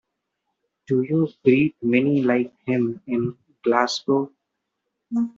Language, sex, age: English, male, 19-29